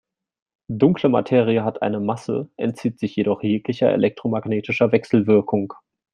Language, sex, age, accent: German, male, 19-29, Deutschland Deutsch